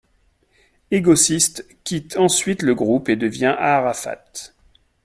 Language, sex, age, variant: French, male, 40-49, Français de métropole